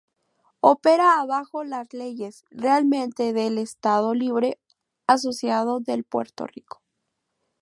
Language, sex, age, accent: Spanish, female, under 19, México